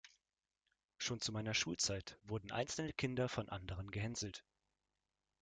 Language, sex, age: German, male, 19-29